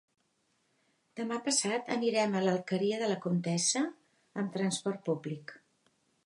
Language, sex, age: Catalan, female, 60-69